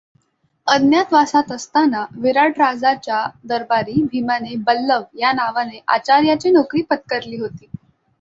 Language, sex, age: Marathi, female, under 19